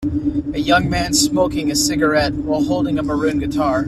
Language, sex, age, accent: English, male, 19-29, United States English